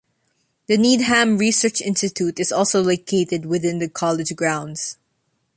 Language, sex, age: English, female, 19-29